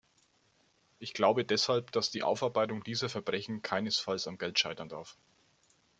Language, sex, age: German, male, 30-39